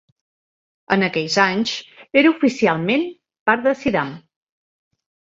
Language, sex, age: Catalan, female, 40-49